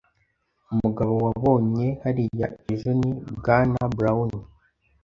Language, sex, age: Kinyarwanda, male, under 19